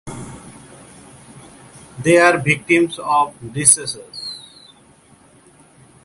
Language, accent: English, United States English